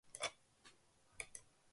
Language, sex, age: Basque, female, 50-59